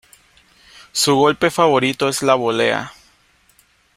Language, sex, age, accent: Spanish, male, 19-29, América central